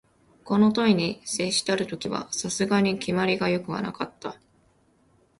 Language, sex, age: Japanese, female, 19-29